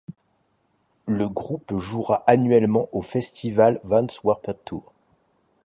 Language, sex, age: French, male, 40-49